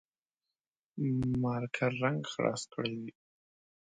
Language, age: Pashto, 19-29